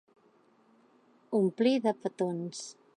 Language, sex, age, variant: Catalan, female, 40-49, Central